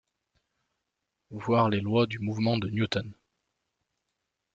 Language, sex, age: French, male, 30-39